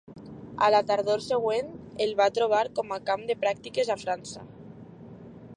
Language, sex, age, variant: Catalan, female, under 19, Alacantí